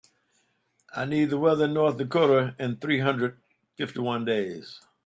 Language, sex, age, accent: English, male, 70-79, United States English